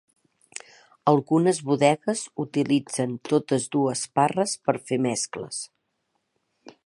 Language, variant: Catalan, Central